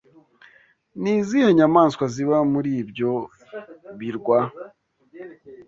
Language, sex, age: Kinyarwanda, male, 19-29